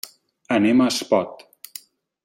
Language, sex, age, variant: Catalan, male, 40-49, Central